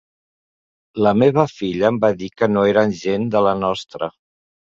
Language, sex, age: Catalan, male, 50-59